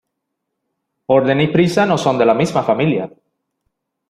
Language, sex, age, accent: Spanish, male, 30-39, Caribe: Cuba, Venezuela, Puerto Rico, República Dominicana, Panamá, Colombia caribeña, México caribeño, Costa del golfo de México